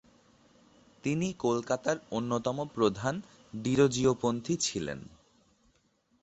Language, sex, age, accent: Bengali, male, 19-29, প্রমিত